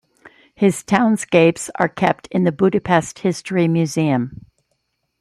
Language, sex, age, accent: English, female, 60-69, United States English